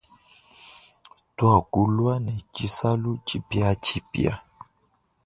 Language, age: Luba-Lulua, 19-29